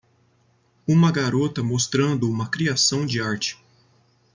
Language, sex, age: Portuguese, male, 19-29